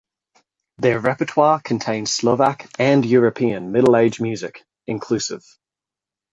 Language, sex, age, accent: English, male, 19-29, Australian English